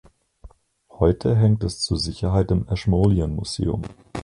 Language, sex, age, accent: German, male, 19-29, Deutschland Deutsch